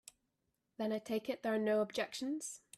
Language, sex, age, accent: English, female, 19-29, England English